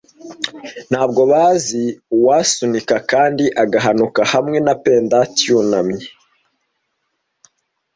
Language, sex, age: Kinyarwanda, male, 19-29